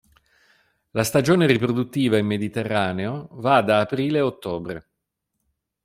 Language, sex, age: Italian, male, 50-59